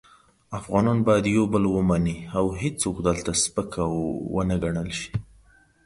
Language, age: Pashto, 19-29